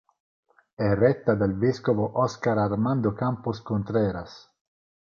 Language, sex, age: Italian, male, 40-49